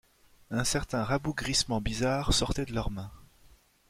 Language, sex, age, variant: French, male, 30-39, Français de métropole